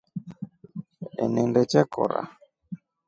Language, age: Rombo, 19-29